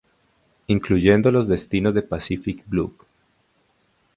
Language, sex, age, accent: Spanish, male, 30-39, Andino-Pacífico: Colombia, Perú, Ecuador, oeste de Bolivia y Venezuela andina